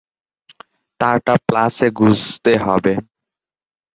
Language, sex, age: Bengali, male, 19-29